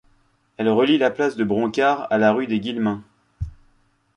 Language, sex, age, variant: French, male, 30-39, Français de métropole